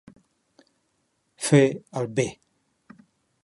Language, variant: Catalan, Central